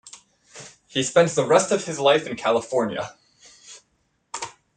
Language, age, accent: English, 19-29, United States English